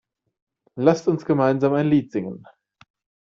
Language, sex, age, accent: German, male, 30-39, Deutschland Deutsch